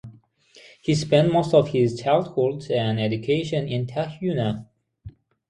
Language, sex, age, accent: English, male, 19-29, United States English; England English